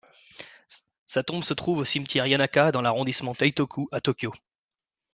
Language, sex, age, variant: French, male, 30-39, Français de métropole